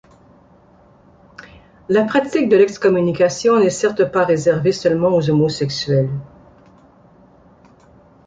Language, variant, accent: French, Français d'Amérique du Nord, Français du Canada